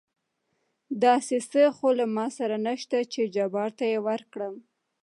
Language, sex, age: Pashto, female, 19-29